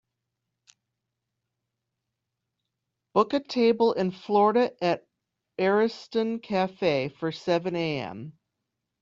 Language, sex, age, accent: English, male, 19-29, United States English